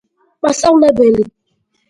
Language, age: Georgian, 30-39